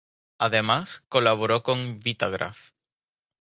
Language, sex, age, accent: Spanish, male, 19-29, España: Islas Canarias